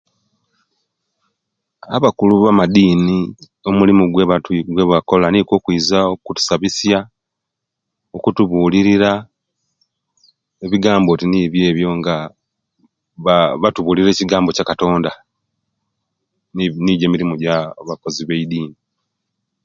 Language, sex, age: Kenyi, male, 50-59